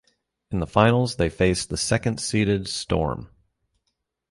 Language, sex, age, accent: English, male, 40-49, United States English